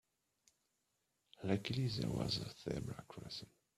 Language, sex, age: English, male, 19-29